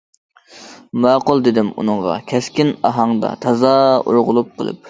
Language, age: Uyghur, 19-29